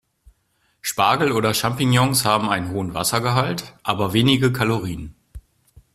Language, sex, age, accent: German, male, 40-49, Deutschland Deutsch